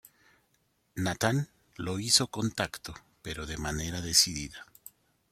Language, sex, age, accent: Spanish, male, 50-59, México